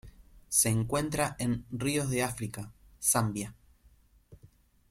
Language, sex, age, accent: Spanish, male, 30-39, Rioplatense: Argentina, Uruguay, este de Bolivia, Paraguay